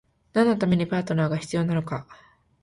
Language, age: Japanese, 19-29